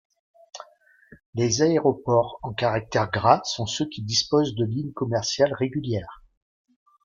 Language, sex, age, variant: French, male, 50-59, Français de métropole